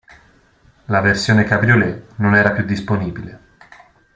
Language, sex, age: Italian, male, 19-29